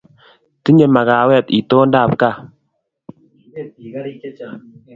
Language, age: Kalenjin, 19-29